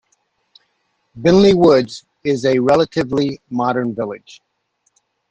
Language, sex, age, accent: English, male, 60-69, United States English